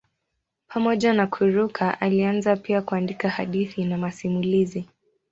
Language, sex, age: Swahili, female, 19-29